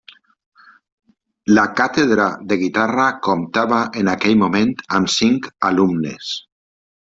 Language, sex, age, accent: Catalan, male, 50-59, valencià